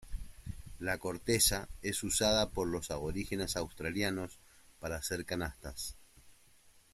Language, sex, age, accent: Spanish, male, 40-49, Rioplatense: Argentina, Uruguay, este de Bolivia, Paraguay